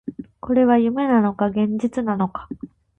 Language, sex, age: Japanese, female, 19-29